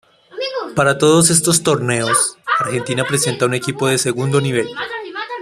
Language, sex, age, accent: Spanish, male, 19-29, América central